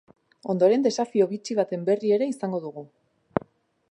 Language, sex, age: Basque, female, 19-29